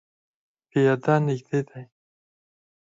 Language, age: Pashto, 30-39